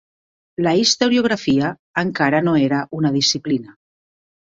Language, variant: Catalan, Central